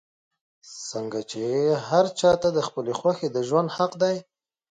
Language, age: Pashto, 30-39